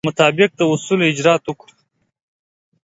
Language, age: Pashto, 19-29